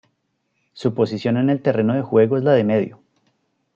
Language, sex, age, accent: Spanish, male, 30-39, Andino-Pacífico: Colombia, Perú, Ecuador, oeste de Bolivia y Venezuela andina